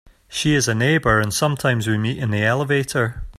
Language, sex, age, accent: English, male, 40-49, Scottish English